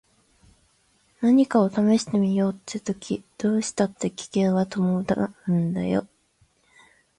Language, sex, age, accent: Japanese, female, 19-29, 標準